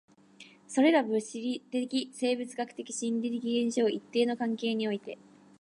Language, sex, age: Japanese, female, 19-29